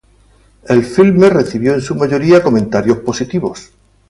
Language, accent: Spanish, España: Sur peninsular (Andalucia, Extremadura, Murcia)